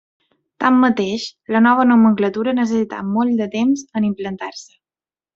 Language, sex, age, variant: Catalan, female, 19-29, Balear